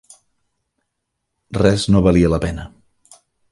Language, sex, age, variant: Catalan, male, 50-59, Central